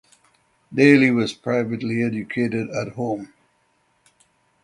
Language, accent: English, United States English